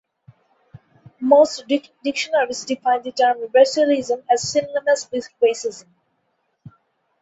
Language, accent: English, India and South Asia (India, Pakistan, Sri Lanka); bangladesh